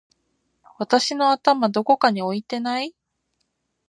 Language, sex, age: Japanese, female, 19-29